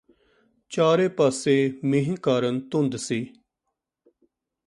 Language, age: Punjabi, 40-49